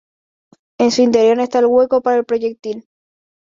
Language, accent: Spanish, España: Islas Canarias